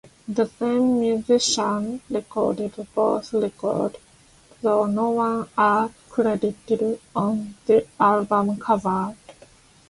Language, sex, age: English, female, 30-39